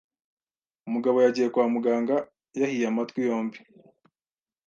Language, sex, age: Kinyarwanda, male, 19-29